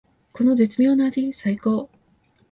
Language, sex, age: Japanese, female, 40-49